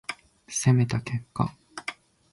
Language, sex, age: Japanese, male, 19-29